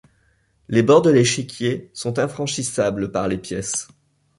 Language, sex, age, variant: French, male, 19-29, Français de métropole